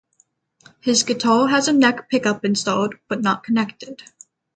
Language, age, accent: English, under 19, United States English